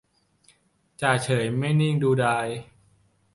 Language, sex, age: Thai, male, 19-29